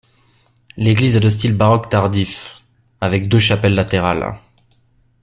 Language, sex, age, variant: French, male, 30-39, Français de métropole